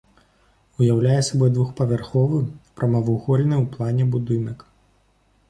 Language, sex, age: Belarusian, male, 19-29